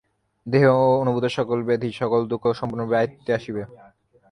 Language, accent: Bengali, প্রমিত; চলিত